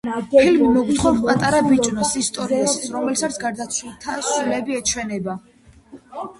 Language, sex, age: Georgian, female, under 19